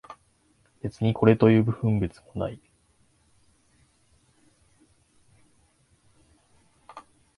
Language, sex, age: Japanese, male, 19-29